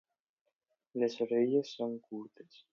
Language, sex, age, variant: Catalan, male, under 19, Alacantí